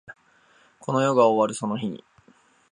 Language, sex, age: Japanese, male, 19-29